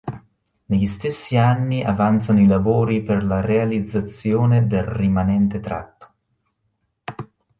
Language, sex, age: Italian, male, 19-29